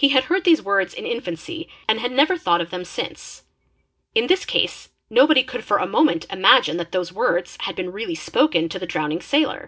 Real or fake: real